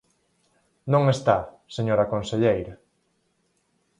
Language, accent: Galician, Normativo (estándar)